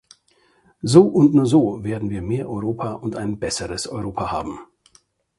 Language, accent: German, Deutschland Deutsch